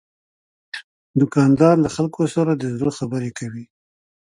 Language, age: Pashto, 60-69